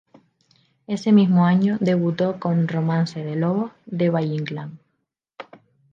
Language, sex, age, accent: Spanish, female, 19-29, España: Islas Canarias